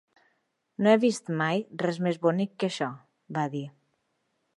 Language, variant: Catalan, Balear